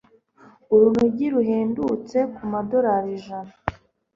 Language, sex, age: Kinyarwanda, female, 19-29